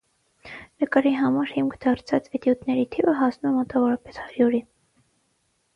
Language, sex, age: Armenian, female, under 19